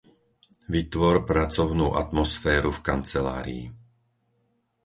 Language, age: Slovak, 50-59